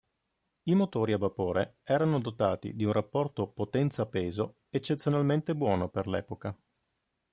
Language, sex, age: Italian, male, 50-59